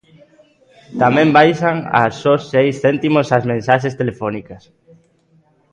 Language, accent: Galician, Atlántico (seseo e gheada)